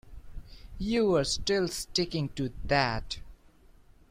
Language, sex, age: English, male, 19-29